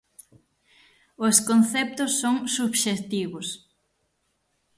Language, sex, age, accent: Galician, female, 30-39, Atlántico (seseo e gheada); Normativo (estándar)